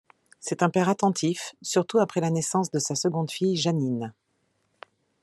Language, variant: French, Français de métropole